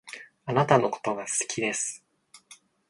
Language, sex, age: Japanese, male, 19-29